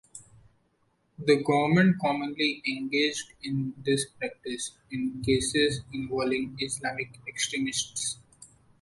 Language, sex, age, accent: English, male, 19-29, India and South Asia (India, Pakistan, Sri Lanka)